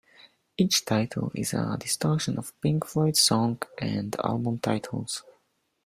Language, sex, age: English, male, 30-39